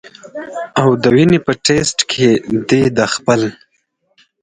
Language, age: Pashto, 19-29